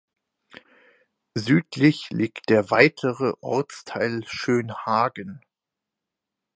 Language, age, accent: German, 19-29, Deutschland Deutsch